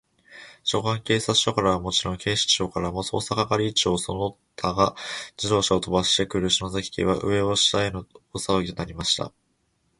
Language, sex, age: Japanese, male, 19-29